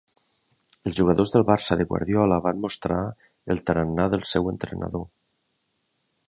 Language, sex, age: Catalan, male, 40-49